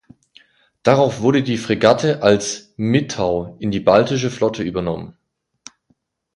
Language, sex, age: German, male, 19-29